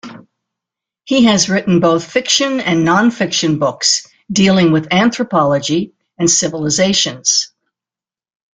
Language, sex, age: English, female, 80-89